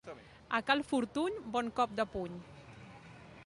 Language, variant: Catalan, Central